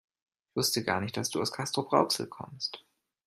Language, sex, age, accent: German, male, 30-39, Deutschland Deutsch